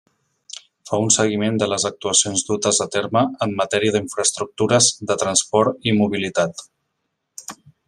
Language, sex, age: Catalan, male, 40-49